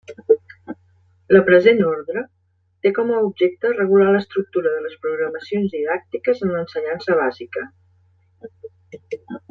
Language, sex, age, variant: Catalan, female, 60-69, Central